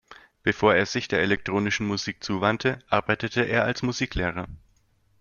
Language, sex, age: German, male, 30-39